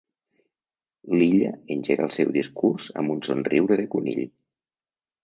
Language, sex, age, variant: Catalan, male, 50-59, Nord-Occidental